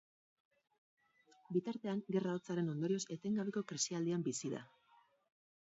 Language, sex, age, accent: Basque, female, 40-49, Mendebalekoa (Araba, Bizkaia, Gipuzkoako mendebaleko herri batzuk)